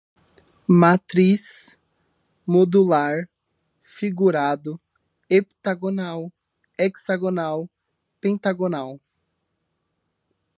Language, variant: Portuguese, Portuguese (Brasil)